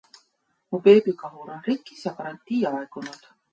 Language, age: Estonian, 50-59